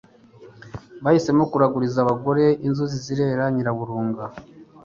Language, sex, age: Kinyarwanda, male, 50-59